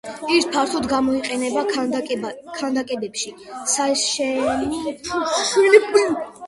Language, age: Georgian, 90+